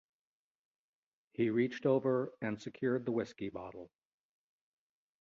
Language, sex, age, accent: English, male, 50-59, United States English